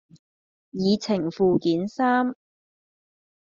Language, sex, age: Chinese, female, 30-39